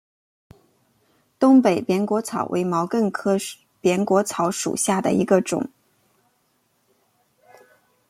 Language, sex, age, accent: Chinese, female, 30-39, 出生地：吉林省